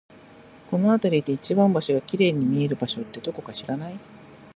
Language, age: Japanese, 60-69